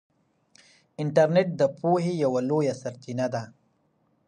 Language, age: Pashto, 19-29